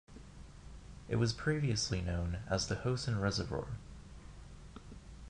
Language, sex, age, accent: English, male, under 19, United States English